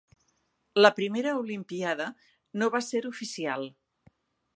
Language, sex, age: Catalan, female, 60-69